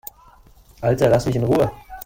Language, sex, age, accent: German, male, 19-29, Deutschland Deutsch